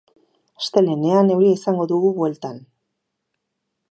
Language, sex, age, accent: Basque, female, 40-49, Erdialdekoa edo Nafarra (Gipuzkoa, Nafarroa)